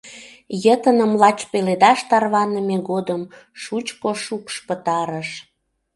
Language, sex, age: Mari, female, 30-39